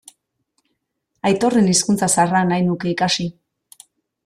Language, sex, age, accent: Basque, female, 40-49, Mendebalekoa (Araba, Bizkaia, Gipuzkoako mendebaleko herri batzuk)